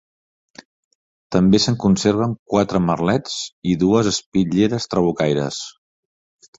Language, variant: Catalan, Central